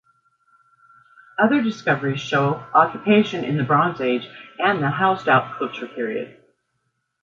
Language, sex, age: English, female, 50-59